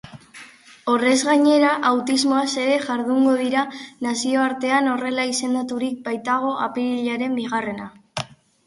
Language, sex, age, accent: Basque, female, 40-49, Mendebalekoa (Araba, Bizkaia, Gipuzkoako mendebaleko herri batzuk)